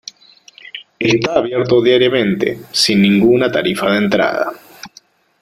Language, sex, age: Spanish, male, 30-39